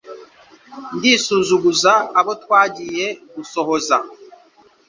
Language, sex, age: Kinyarwanda, male, 19-29